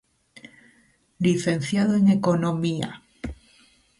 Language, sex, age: Spanish, female, 40-49